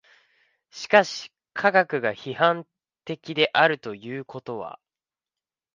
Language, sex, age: Japanese, male, 19-29